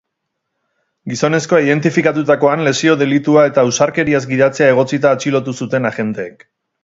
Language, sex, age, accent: Basque, male, 30-39, Erdialdekoa edo Nafarra (Gipuzkoa, Nafarroa)